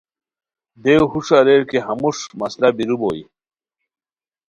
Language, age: Khowar, 40-49